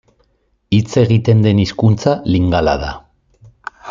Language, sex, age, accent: Basque, male, 40-49, Erdialdekoa edo Nafarra (Gipuzkoa, Nafarroa)